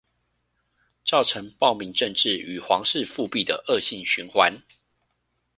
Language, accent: Chinese, 出生地：臺南市